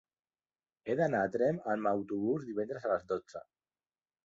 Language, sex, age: Catalan, male, 40-49